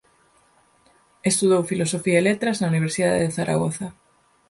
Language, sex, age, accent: Galician, female, 19-29, Normativo (estándar)